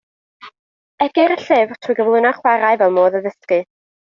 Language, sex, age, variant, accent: Welsh, female, 19-29, North-Eastern Welsh, Y Deyrnas Unedig Cymraeg